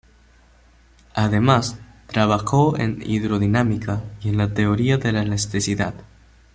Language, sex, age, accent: Spanish, male, under 19, Caribe: Cuba, Venezuela, Puerto Rico, República Dominicana, Panamá, Colombia caribeña, México caribeño, Costa del golfo de México